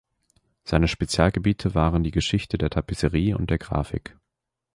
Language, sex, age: German, male, 19-29